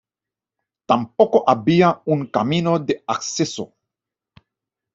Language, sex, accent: Spanish, male, Caribe: Cuba, Venezuela, Puerto Rico, República Dominicana, Panamá, Colombia caribeña, México caribeño, Costa del golfo de México